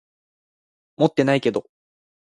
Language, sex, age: Japanese, male, 19-29